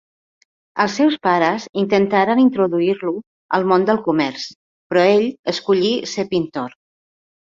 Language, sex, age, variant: Catalan, female, 50-59, Central